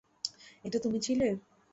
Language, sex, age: Bengali, female, 19-29